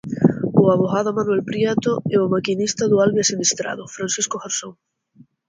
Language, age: Galician, 19-29